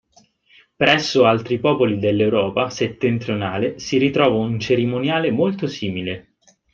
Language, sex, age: Italian, male, 19-29